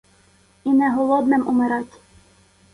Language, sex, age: Ukrainian, female, 19-29